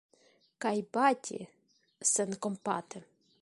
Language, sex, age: Esperanto, female, 19-29